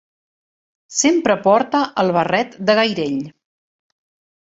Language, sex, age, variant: Catalan, female, 40-49, Central